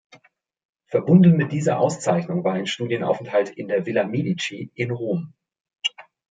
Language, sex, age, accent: German, male, 40-49, Deutschland Deutsch